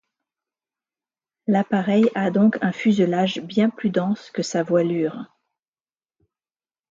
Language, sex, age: French, female, 50-59